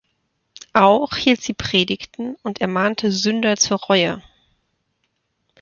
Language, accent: German, Deutschland Deutsch